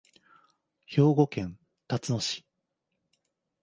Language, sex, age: Japanese, male, 30-39